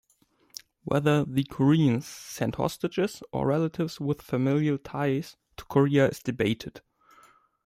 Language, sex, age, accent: English, male, 19-29, United States English